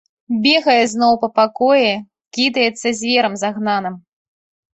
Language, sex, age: Belarusian, female, 30-39